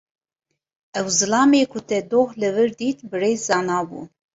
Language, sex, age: Kurdish, female, 30-39